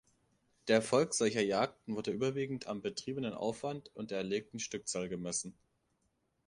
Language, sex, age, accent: German, male, 19-29, Deutschland Deutsch